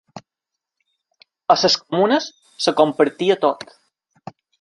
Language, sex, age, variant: Catalan, male, 19-29, Balear